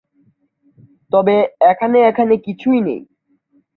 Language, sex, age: Bengali, male, 19-29